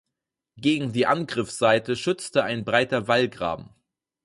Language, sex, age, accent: German, male, 19-29, Deutschland Deutsch